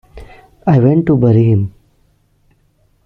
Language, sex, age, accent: English, male, 30-39, India and South Asia (India, Pakistan, Sri Lanka)